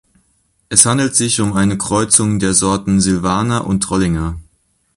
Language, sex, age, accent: German, male, 19-29, Deutschland Deutsch